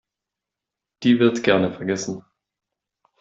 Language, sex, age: German, male, 19-29